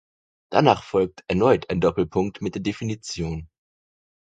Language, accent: German, Deutschland Deutsch